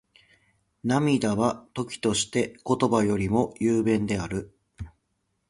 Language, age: Japanese, 30-39